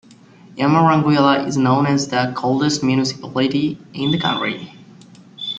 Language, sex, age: English, male, 19-29